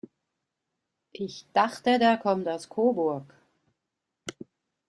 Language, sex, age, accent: German, female, 60-69, Schweizerdeutsch